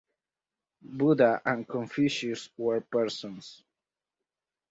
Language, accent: English, United States English